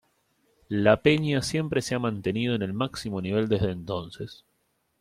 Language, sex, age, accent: Spanish, male, 19-29, Rioplatense: Argentina, Uruguay, este de Bolivia, Paraguay